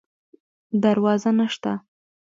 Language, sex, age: Pashto, female, 19-29